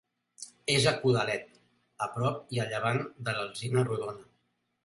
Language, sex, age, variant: Catalan, male, 40-49, Central